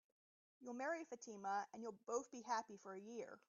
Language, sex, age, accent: English, female, 19-29, United States English